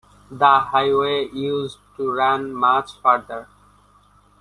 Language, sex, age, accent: English, male, 19-29, India and South Asia (India, Pakistan, Sri Lanka)